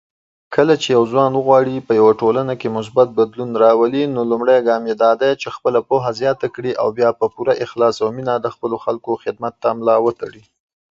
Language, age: Pashto, 19-29